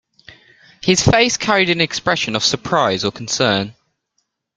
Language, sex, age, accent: English, male, under 19, England English